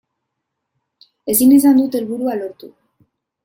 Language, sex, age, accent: Basque, female, 19-29, Mendebalekoa (Araba, Bizkaia, Gipuzkoako mendebaleko herri batzuk)